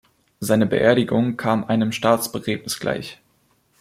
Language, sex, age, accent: German, male, under 19, Deutschland Deutsch